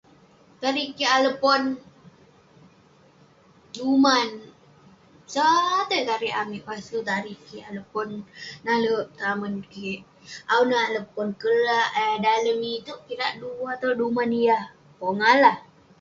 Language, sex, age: Western Penan, female, under 19